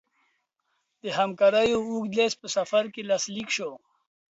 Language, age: Pashto, 50-59